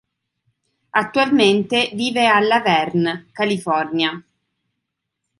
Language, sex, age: Italian, female, 30-39